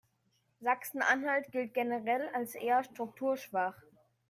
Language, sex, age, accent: German, male, under 19, Deutschland Deutsch